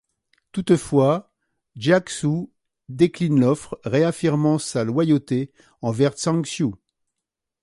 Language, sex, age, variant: French, male, 60-69, Français de métropole